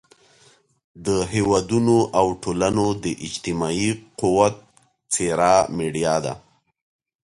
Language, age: Pashto, 30-39